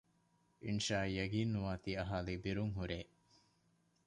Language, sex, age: Divehi, male, 19-29